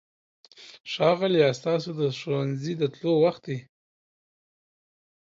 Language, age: Pashto, 40-49